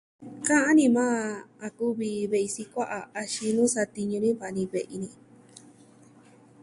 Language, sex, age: Southwestern Tlaxiaco Mixtec, female, 19-29